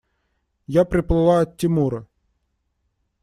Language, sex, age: Russian, male, 19-29